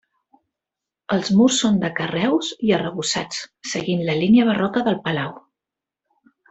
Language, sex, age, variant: Catalan, female, 50-59, Central